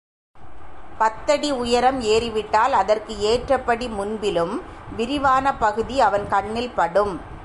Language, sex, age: Tamil, female, 40-49